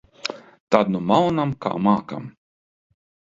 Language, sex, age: Latvian, male, 60-69